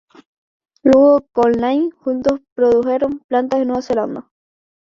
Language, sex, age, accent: Spanish, male, 19-29, España: Islas Canarias